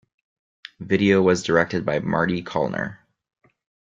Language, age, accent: English, 19-29, United States English